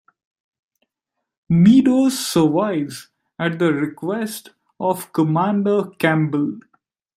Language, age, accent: English, 30-39, India and South Asia (India, Pakistan, Sri Lanka)